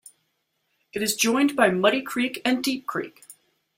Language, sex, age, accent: English, female, 50-59, United States English